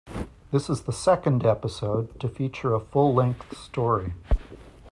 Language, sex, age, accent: English, male, 50-59, United States English